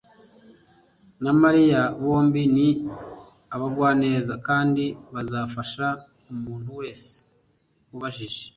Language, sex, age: Kinyarwanda, male, 30-39